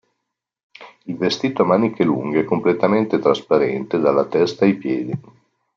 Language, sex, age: Italian, male, 50-59